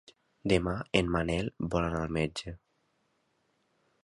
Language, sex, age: Catalan, male, under 19